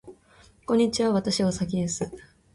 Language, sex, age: Japanese, female, 19-29